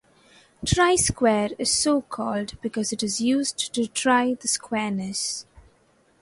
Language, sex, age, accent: English, female, 19-29, India and South Asia (India, Pakistan, Sri Lanka)